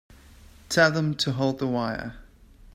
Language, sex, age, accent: English, male, 30-39, England English